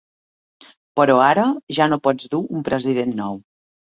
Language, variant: Catalan, Central